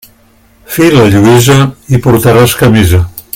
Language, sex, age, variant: Catalan, male, 70-79, Central